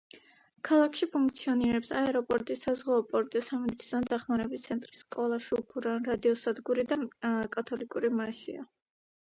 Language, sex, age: Georgian, female, under 19